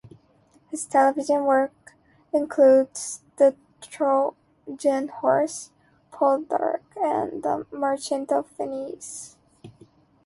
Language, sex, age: English, female, 19-29